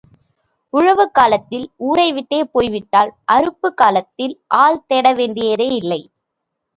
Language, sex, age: Tamil, female, 19-29